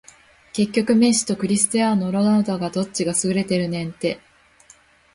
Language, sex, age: Japanese, female, 19-29